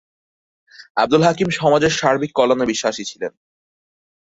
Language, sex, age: Bengali, male, 19-29